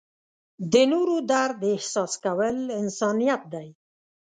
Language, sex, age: Pashto, female, 50-59